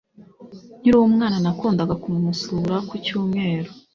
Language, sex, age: Kinyarwanda, female, 19-29